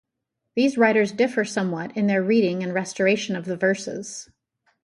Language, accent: English, United States English